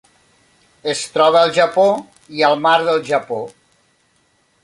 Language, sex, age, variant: Catalan, male, 40-49, Nord-Occidental